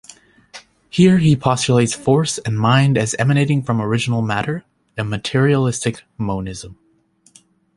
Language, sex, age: English, male, 19-29